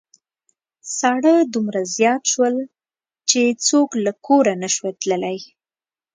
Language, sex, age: Pashto, female, 19-29